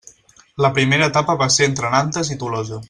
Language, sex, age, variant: Catalan, male, 19-29, Central